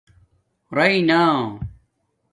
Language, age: Domaaki, 40-49